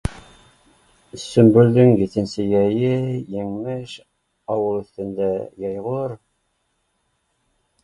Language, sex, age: Bashkir, male, 50-59